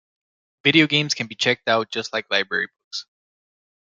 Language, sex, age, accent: English, male, 19-29, United States English